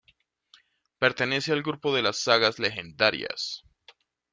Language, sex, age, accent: Spanish, male, 30-39, Caribe: Cuba, Venezuela, Puerto Rico, República Dominicana, Panamá, Colombia caribeña, México caribeño, Costa del golfo de México